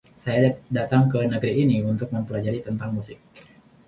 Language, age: Indonesian, 19-29